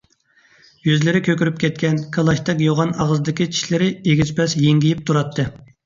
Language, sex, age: Uyghur, male, 30-39